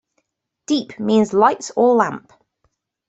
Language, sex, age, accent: English, female, 30-39, England English